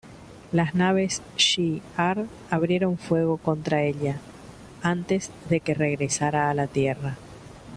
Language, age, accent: Spanish, 50-59, Rioplatense: Argentina, Uruguay, este de Bolivia, Paraguay